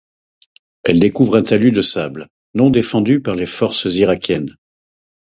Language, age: French, 50-59